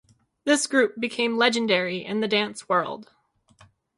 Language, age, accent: English, 19-29, United States English